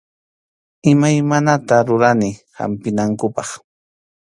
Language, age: Arequipa-La Unión Quechua, 30-39